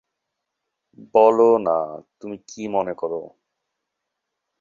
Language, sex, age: Bengali, male, 19-29